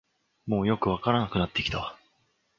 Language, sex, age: Japanese, male, under 19